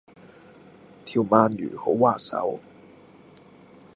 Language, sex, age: Cantonese, male, 19-29